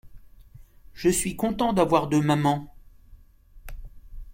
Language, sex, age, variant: French, male, 50-59, Français de métropole